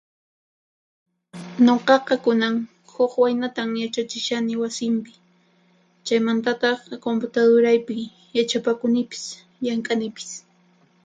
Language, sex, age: Puno Quechua, female, 19-29